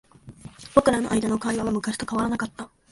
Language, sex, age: Japanese, female, 19-29